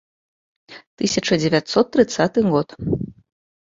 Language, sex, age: Belarusian, female, 19-29